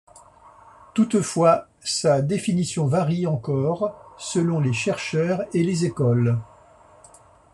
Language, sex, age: French, male, 60-69